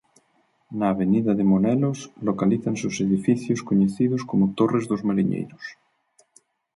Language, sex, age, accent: Galician, male, 30-39, Normativo (estándar)